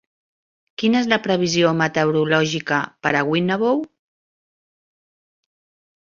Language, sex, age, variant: Catalan, female, 50-59, Central